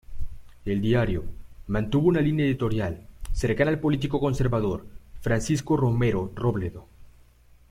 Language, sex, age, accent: Spanish, male, 19-29, México